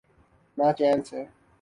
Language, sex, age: Urdu, male, 19-29